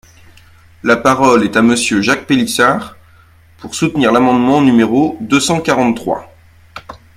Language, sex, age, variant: French, male, 30-39, Français de métropole